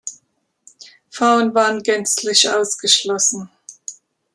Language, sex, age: German, female, 50-59